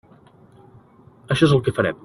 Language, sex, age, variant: Catalan, male, 40-49, Central